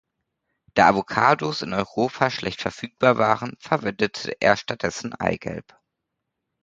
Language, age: German, 19-29